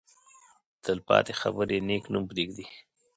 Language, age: Pashto, 30-39